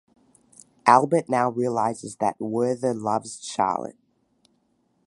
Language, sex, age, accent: English, male, under 19, Australian English